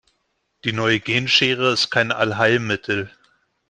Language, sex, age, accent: German, male, 40-49, Deutschland Deutsch